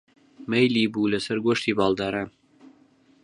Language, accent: Central Kurdish, سۆرانی